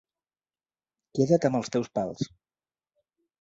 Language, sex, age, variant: Catalan, male, 40-49, Central